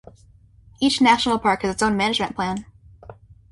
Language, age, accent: English, under 19, United States English